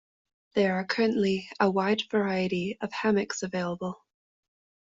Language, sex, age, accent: English, female, 30-39, Canadian English